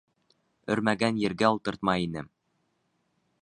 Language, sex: Bashkir, male